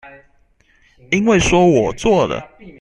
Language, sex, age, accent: Chinese, male, 19-29, 出生地：新北市